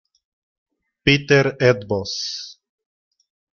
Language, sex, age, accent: Spanish, male, 19-29, México